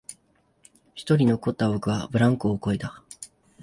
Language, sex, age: Japanese, male, 19-29